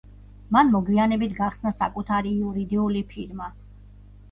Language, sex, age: Georgian, female, 40-49